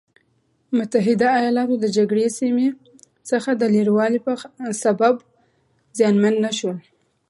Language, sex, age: Pashto, female, 19-29